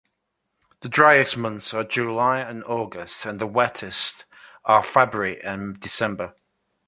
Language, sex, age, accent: English, male, 50-59, England English